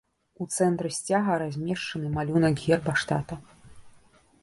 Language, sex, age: Belarusian, female, 30-39